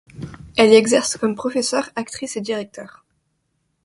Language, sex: French, female